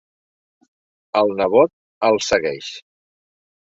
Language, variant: Catalan, Septentrional